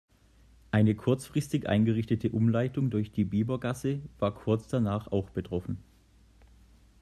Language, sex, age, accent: German, male, 30-39, Deutschland Deutsch